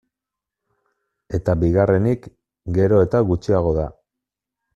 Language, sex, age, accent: Basque, male, 40-49, Mendebalekoa (Araba, Bizkaia, Gipuzkoako mendebaleko herri batzuk)